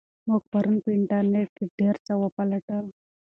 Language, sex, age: Pashto, female, 19-29